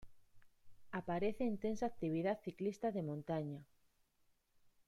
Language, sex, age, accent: Spanish, female, 30-39, España: Norte peninsular (Asturias, Castilla y León, Cantabria, País Vasco, Navarra, Aragón, La Rioja, Guadalajara, Cuenca)